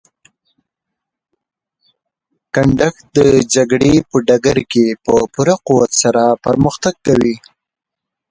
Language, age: Pashto, 30-39